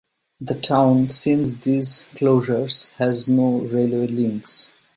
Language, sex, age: English, male, 40-49